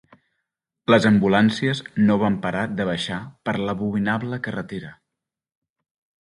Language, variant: Catalan, Central